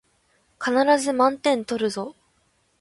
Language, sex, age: Japanese, female, under 19